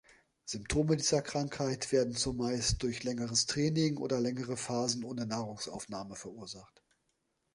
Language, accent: German, Deutschland Deutsch